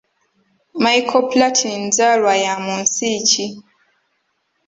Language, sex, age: Ganda, female, 19-29